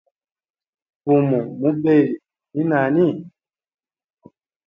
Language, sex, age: Hemba, male, 30-39